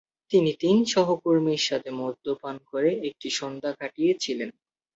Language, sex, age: Bengali, male, under 19